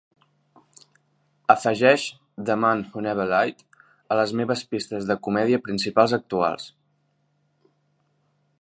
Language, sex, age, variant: Catalan, male, 19-29, Central